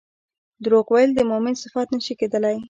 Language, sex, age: Pashto, female, under 19